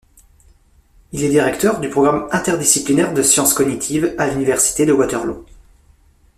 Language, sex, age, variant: French, male, 30-39, Français de métropole